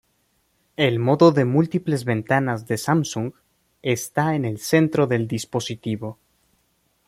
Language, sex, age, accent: Spanish, male, 19-29, México